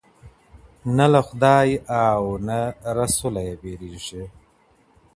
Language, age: Pashto, 30-39